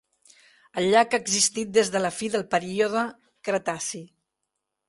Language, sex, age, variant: Catalan, female, 60-69, Central